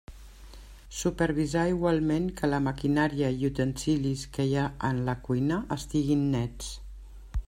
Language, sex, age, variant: Catalan, female, 60-69, Central